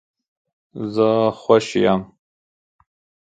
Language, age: Pashto, 30-39